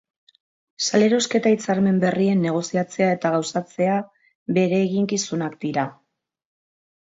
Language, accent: Basque, Mendebalekoa (Araba, Bizkaia, Gipuzkoako mendebaleko herri batzuk)